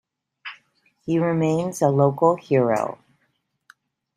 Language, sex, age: English, female, 60-69